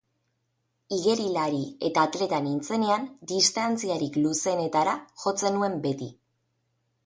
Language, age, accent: Basque, 30-39, Erdialdekoa edo Nafarra (Gipuzkoa, Nafarroa)